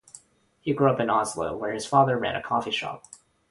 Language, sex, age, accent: English, male, under 19, United States English